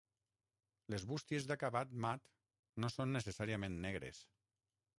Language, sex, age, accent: Catalan, male, 40-49, valencià